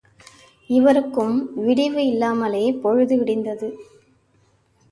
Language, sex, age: Tamil, female, 19-29